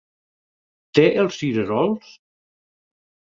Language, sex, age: Catalan, male, 50-59